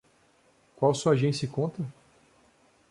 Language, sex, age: Portuguese, male, 19-29